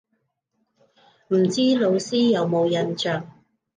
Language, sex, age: Cantonese, female, 30-39